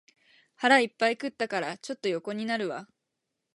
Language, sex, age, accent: Japanese, female, 19-29, 標準語